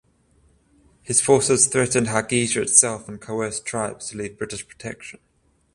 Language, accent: English, United States English; Australian English; England English; New Zealand English; Welsh English